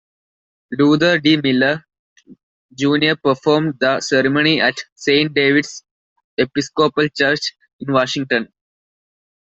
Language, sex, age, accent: English, male, under 19, India and South Asia (India, Pakistan, Sri Lanka)